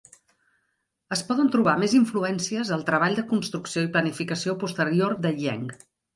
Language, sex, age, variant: Catalan, female, 50-59, Central